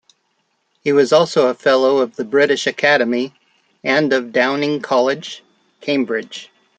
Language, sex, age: English, male, 60-69